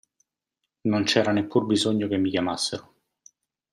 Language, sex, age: Italian, male, 40-49